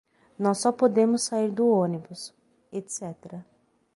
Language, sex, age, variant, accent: Portuguese, female, 30-39, Portuguese (Brasil), Paulista